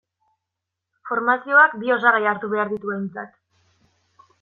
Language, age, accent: Basque, 19-29, Mendebalekoa (Araba, Bizkaia, Gipuzkoako mendebaleko herri batzuk)